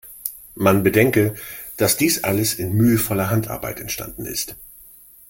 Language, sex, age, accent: German, male, 50-59, Deutschland Deutsch